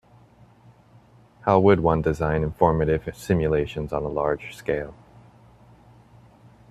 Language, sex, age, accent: English, male, 40-49, United States English